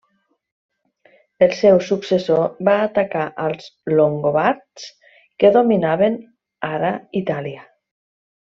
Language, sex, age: Catalan, female, 50-59